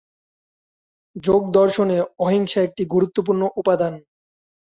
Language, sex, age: Bengali, male, 19-29